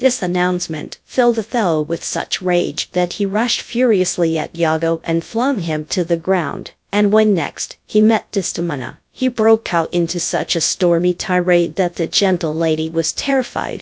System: TTS, GradTTS